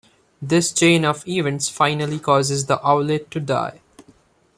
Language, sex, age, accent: English, male, 19-29, India and South Asia (India, Pakistan, Sri Lanka)